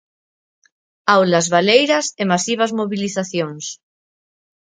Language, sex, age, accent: Galician, female, 40-49, Normativo (estándar)